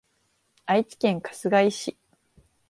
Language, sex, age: Japanese, female, 19-29